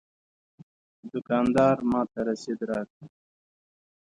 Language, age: Pashto, 19-29